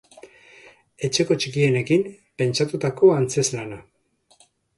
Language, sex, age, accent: Basque, male, 50-59, Mendebalekoa (Araba, Bizkaia, Gipuzkoako mendebaleko herri batzuk)